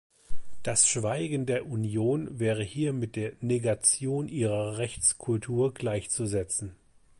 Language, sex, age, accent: German, male, 30-39, Deutschland Deutsch